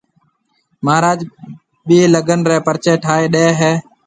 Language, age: Marwari (Pakistan), 40-49